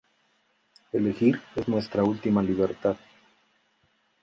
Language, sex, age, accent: Spanish, male, 40-49, México